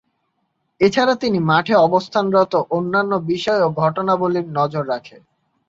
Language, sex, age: Bengali, male, 19-29